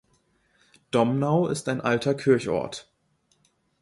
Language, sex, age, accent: German, male, 19-29, Deutschland Deutsch